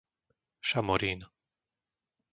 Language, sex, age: Slovak, male, 30-39